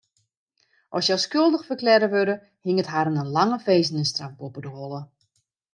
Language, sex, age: Western Frisian, female, 40-49